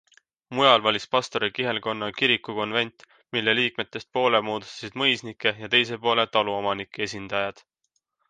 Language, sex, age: Estonian, male, 19-29